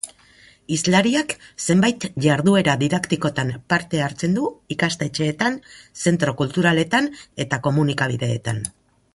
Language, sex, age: Basque, female, 50-59